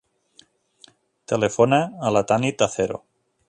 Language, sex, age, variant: Catalan, male, 40-49, Nord-Occidental